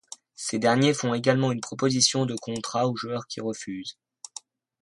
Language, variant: French, Français de métropole